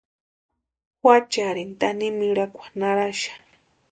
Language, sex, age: Western Highland Purepecha, female, 19-29